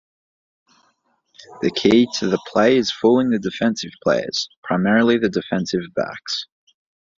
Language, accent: English, Australian English